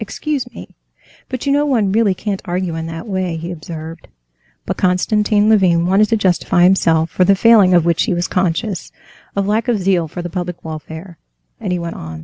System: none